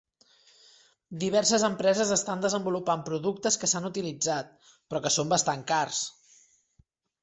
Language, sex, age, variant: Catalan, male, 19-29, Central